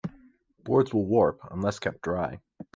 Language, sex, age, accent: English, male, under 19, United States English